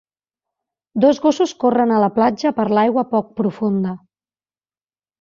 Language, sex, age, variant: Catalan, female, 40-49, Central